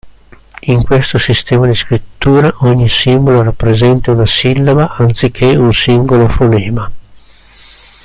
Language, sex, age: Italian, male, 60-69